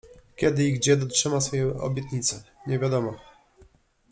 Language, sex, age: Polish, male, 40-49